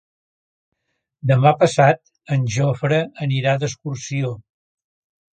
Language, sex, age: Catalan, male, 70-79